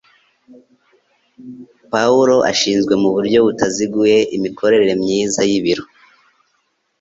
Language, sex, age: Kinyarwanda, male, 30-39